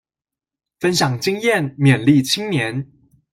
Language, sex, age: Chinese, male, 19-29